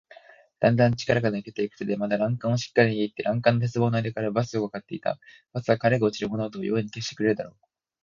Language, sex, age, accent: Japanese, male, 19-29, 標準語; 東京